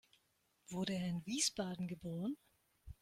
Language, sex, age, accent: German, female, 50-59, Deutschland Deutsch